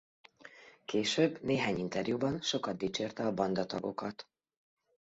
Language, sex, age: Hungarian, female, 40-49